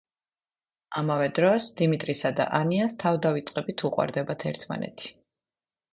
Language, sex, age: Georgian, female, 30-39